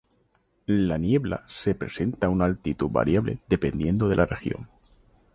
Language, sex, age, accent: Spanish, male, 19-29, España: Sur peninsular (Andalucia, Extremadura, Murcia)